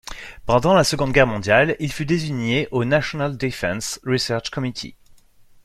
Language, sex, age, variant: French, male, 30-39, Français de métropole